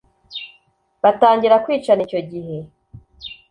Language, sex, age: Kinyarwanda, female, 19-29